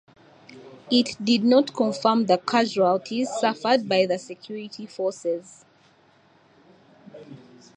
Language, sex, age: English, female, 19-29